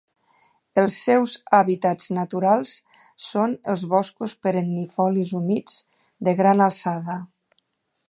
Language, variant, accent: Catalan, Nord-Occidental, nord-occidental